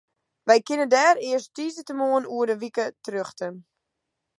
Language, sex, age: Western Frisian, female, under 19